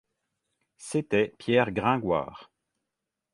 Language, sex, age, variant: French, male, 50-59, Français de métropole